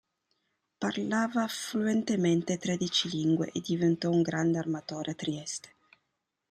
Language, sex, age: Italian, female, 30-39